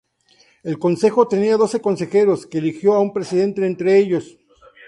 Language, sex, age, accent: Spanish, male, 50-59, México